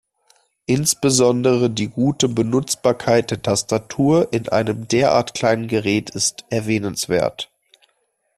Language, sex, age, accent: German, male, 19-29, Deutschland Deutsch